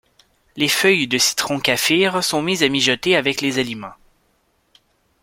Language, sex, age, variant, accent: French, male, 19-29, Français d'Amérique du Nord, Français du Canada